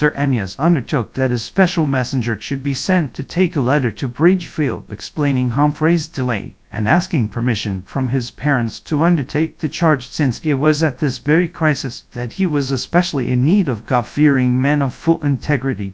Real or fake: fake